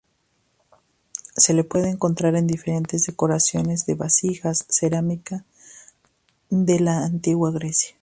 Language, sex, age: Spanish, female, 30-39